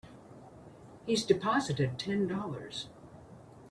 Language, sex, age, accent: English, female, 70-79, United States English